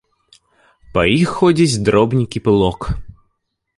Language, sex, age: Belarusian, male, 19-29